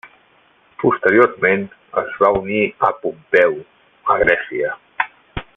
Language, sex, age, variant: Catalan, male, 40-49, Central